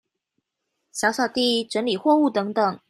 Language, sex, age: Chinese, female, 19-29